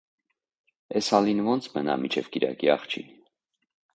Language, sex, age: Armenian, male, 30-39